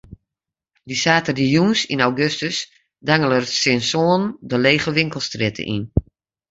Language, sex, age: Western Frisian, female, 50-59